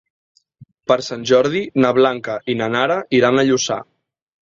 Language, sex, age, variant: Catalan, male, 19-29, Central